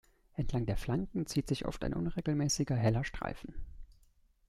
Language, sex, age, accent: German, male, 19-29, Deutschland Deutsch